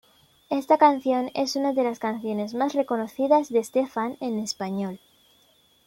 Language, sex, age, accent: Spanish, female, under 19, España: Centro-Sur peninsular (Madrid, Toledo, Castilla-La Mancha)